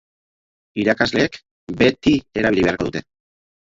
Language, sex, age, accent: Basque, male, 50-59, Erdialdekoa edo Nafarra (Gipuzkoa, Nafarroa)